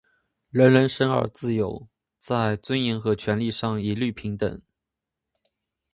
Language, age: Chinese, 19-29